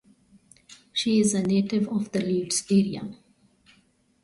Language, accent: English, India and South Asia (India, Pakistan, Sri Lanka)